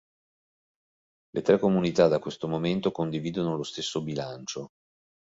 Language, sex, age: Italian, male, 40-49